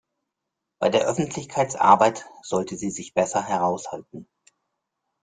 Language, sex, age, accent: German, male, 50-59, Deutschland Deutsch